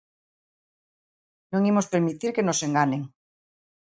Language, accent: Galician, Atlántico (seseo e gheada)